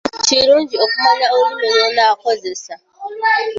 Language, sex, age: Ganda, female, 19-29